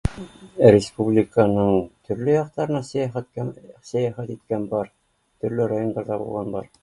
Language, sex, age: Bashkir, male, 50-59